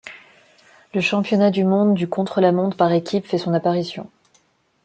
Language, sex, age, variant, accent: French, female, 30-39, Français d'Afrique subsaharienne et des îles africaines, Français de Madagascar